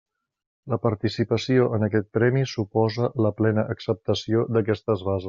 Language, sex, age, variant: Catalan, male, 40-49, Central